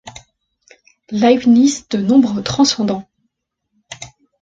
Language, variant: French, Français de métropole